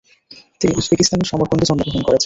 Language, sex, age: Bengali, male, 19-29